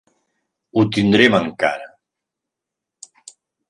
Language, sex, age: Catalan, male, 60-69